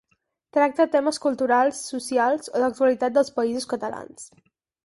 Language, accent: Catalan, Girona